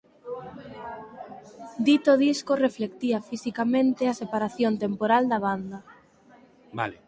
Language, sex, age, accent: Galician, female, 19-29, Normativo (estándar)